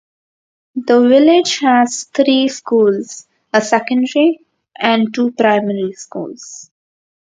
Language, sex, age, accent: English, female, under 19, India and South Asia (India, Pakistan, Sri Lanka)